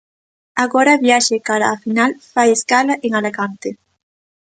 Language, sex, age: Galician, female, 19-29